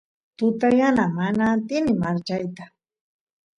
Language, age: Santiago del Estero Quichua, 30-39